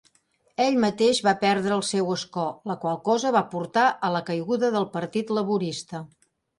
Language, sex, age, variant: Catalan, female, 50-59, Central